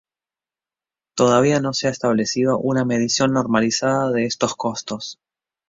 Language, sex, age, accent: Spanish, male, 19-29, Rioplatense: Argentina, Uruguay, este de Bolivia, Paraguay